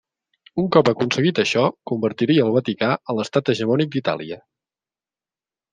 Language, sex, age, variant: Catalan, male, 40-49, Central